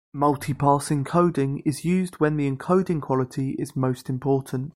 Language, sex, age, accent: English, male, 19-29, England English